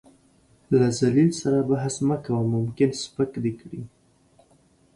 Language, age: Pashto, 19-29